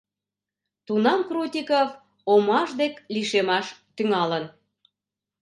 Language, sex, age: Mari, female, 40-49